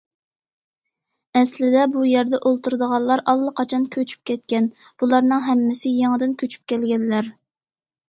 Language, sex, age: Uyghur, female, 19-29